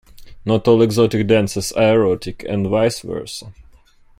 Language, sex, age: English, male, 19-29